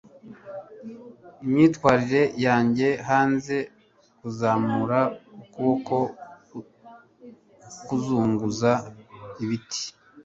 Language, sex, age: Kinyarwanda, male, 40-49